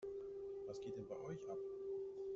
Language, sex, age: German, male, 30-39